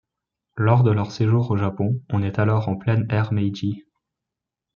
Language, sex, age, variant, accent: French, male, 19-29, Français d'Europe, Français de Suisse